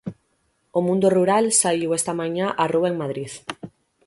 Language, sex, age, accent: Galician, female, 19-29, Central (gheada); Oriental (común en zona oriental)